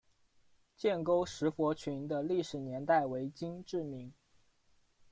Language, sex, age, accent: Chinese, male, 19-29, 出生地：四川省